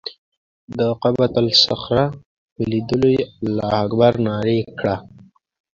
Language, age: Pashto, 19-29